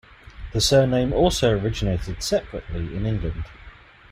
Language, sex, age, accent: English, male, 30-39, England English